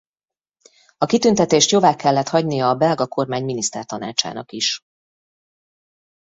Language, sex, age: Hungarian, female, 30-39